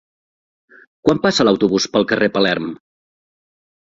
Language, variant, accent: Catalan, Central, gironí